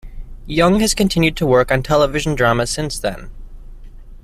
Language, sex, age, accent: English, male, 19-29, United States English